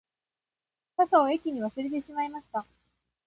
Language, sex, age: Japanese, female, 19-29